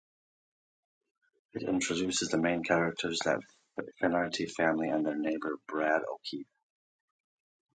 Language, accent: English, United States English